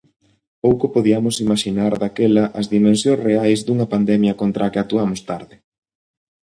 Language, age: Galician, 30-39